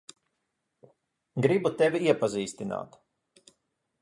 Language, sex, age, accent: Latvian, male, 40-49, Rigas